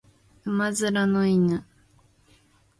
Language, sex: Japanese, female